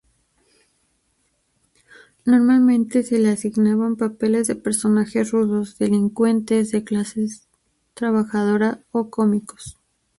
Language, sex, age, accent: Spanish, female, 19-29, México